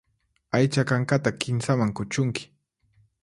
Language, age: Puno Quechua, 30-39